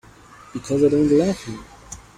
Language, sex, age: English, male, 19-29